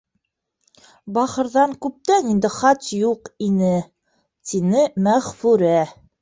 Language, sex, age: Bashkir, female, 30-39